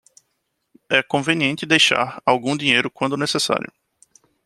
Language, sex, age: Portuguese, male, 40-49